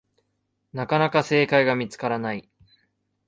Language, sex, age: Japanese, male, 19-29